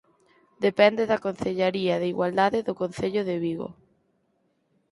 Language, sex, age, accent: Galician, female, 19-29, Central (gheada)